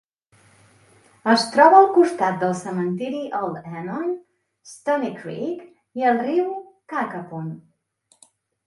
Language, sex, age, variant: Catalan, female, 40-49, Central